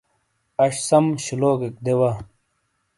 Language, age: Shina, 30-39